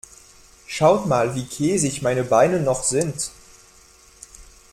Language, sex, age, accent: German, male, 19-29, Französisch Deutsch